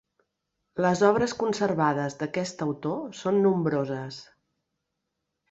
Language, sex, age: Catalan, female, 40-49